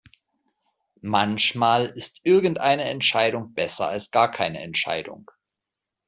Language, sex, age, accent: German, male, 40-49, Deutschland Deutsch